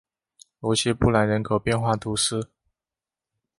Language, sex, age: Chinese, male, 19-29